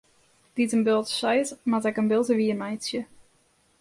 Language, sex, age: Western Frisian, female, 19-29